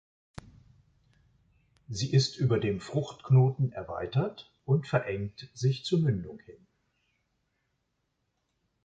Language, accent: German, Deutschland Deutsch